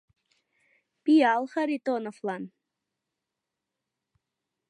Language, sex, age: Mari, female, 19-29